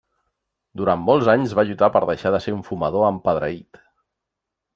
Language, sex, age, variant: Catalan, male, 40-49, Central